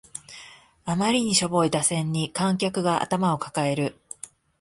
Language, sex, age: Japanese, female, 40-49